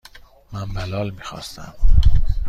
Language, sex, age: Persian, male, 30-39